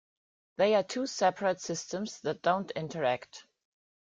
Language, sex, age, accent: English, female, 40-49, United States English